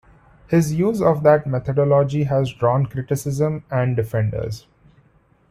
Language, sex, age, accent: English, male, 30-39, India and South Asia (India, Pakistan, Sri Lanka)